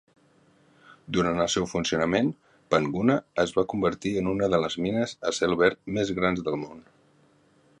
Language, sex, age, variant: Catalan, male, 40-49, Central